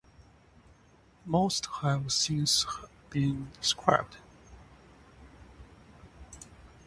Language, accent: English, United States English